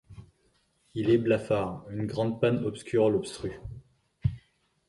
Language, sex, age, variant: French, male, 40-49, Français de métropole